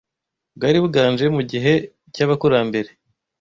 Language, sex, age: Kinyarwanda, male, 19-29